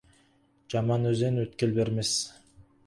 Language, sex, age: Kazakh, male, 19-29